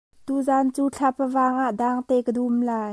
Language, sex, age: Hakha Chin, female, 19-29